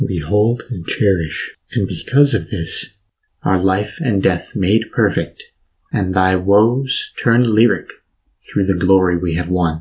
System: none